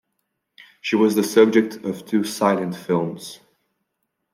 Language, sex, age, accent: English, male, 19-29, United States English